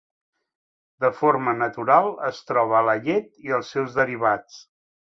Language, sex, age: Catalan, male, 40-49